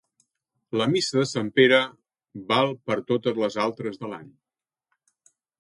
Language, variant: Catalan, Central